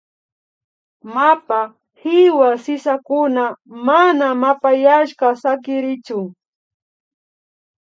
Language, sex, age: Imbabura Highland Quichua, female, 30-39